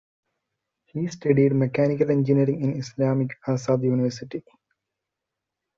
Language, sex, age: English, male, 19-29